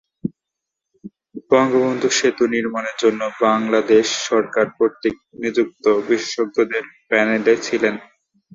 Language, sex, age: Bengali, male, 19-29